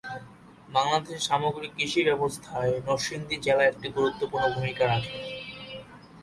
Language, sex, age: Bengali, male, 19-29